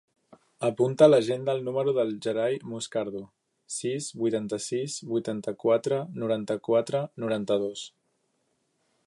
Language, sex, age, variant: Catalan, male, under 19, Central